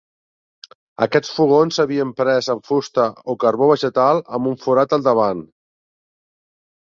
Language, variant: Catalan, Central